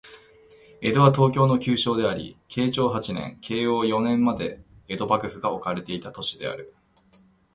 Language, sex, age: Japanese, male, 30-39